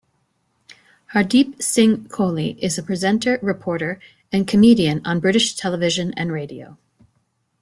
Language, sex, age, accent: English, female, 40-49, United States English